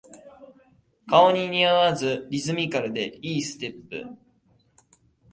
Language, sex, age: Japanese, male, 19-29